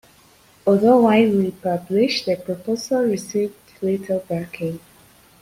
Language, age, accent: English, 19-29, United States English